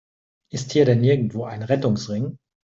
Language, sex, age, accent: German, male, 40-49, Deutschland Deutsch